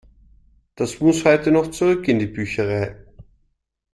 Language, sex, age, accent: German, male, 30-39, Österreichisches Deutsch